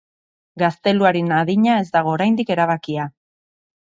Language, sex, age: Basque, female, 40-49